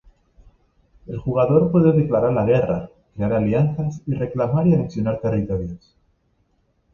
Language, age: Spanish, 19-29